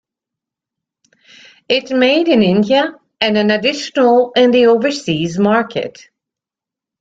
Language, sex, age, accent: English, female, 50-59, England English